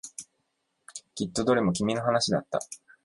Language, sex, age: Japanese, male, 19-29